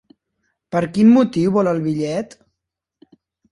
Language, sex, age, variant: Catalan, male, under 19, Central